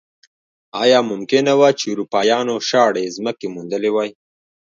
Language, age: Pashto, 19-29